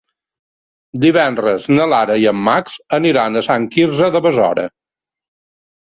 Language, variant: Catalan, Balear